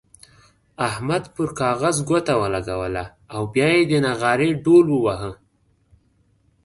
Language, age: Pashto, 19-29